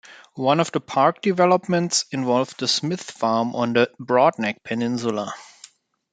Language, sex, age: English, male, 30-39